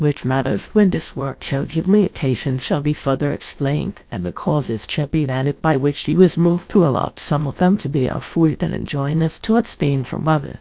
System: TTS, GlowTTS